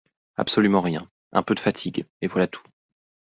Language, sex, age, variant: French, male, 30-39, Français de métropole